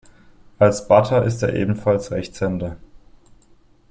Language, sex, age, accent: German, male, 19-29, Deutschland Deutsch